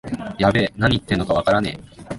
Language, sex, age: Japanese, male, 19-29